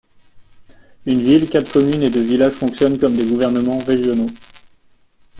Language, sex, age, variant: French, male, 19-29, Français de métropole